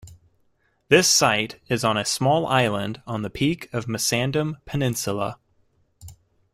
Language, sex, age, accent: English, male, 19-29, United States English